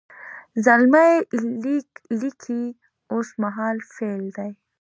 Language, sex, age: Pashto, female, 19-29